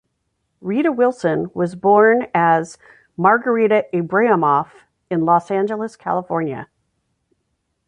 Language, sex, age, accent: English, female, 50-59, United States English